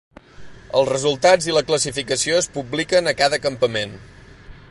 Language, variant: Catalan, Central